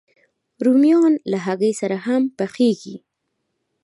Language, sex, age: Pashto, female, 19-29